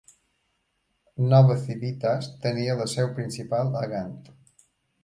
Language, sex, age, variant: Catalan, male, 50-59, Balear